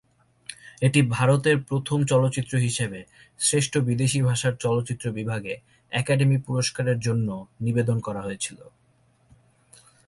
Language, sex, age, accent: Bengali, male, 19-29, Native